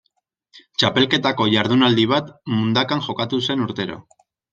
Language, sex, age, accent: Basque, male, 19-29, Mendebalekoa (Araba, Bizkaia, Gipuzkoako mendebaleko herri batzuk)